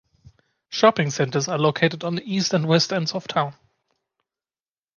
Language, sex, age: English, male, 19-29